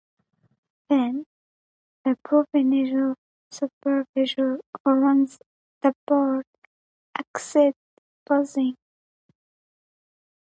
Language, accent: English, United States English